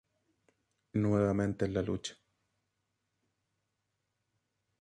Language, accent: Spanish, Chileno: Chile, Cuyo